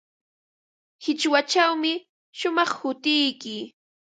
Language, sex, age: Ambo-Pasco Quechua, female, 30-39